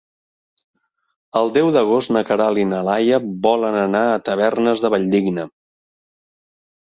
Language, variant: Catalan, Central